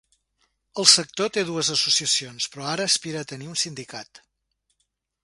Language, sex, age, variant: Catalan, male, 60-69, Septentrional